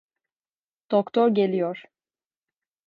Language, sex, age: Turkish, female, 19-29